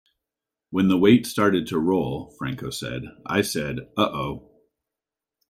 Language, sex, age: English, male, 40-49